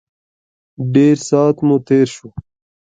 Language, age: Pashto, 19-29